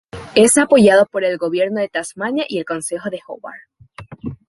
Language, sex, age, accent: Spanish, female, 19-29, Andino-Pacífico: Colombia, Perú, Ecuador, oeste de Bolivia y Venezuela andina